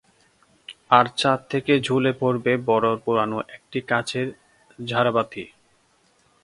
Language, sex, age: Bengali, male, 19-29